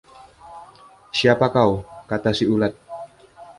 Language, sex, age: Indonesian, male, 19-29